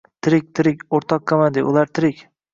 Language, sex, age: Uzbek, male, 19-29